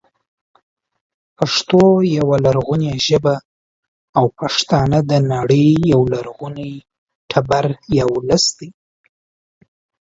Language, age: Pashto, 19-29